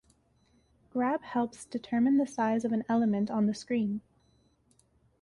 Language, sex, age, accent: English, female, 19-29, Canadian English